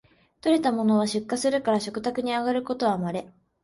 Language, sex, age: Japanese, female, 19-29